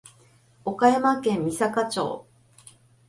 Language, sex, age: Japanese, female, 50-59